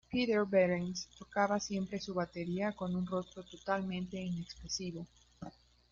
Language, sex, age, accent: Spanish, female, 19-29, México